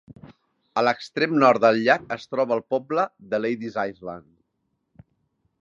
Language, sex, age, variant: Catalan, male, 40-49, Central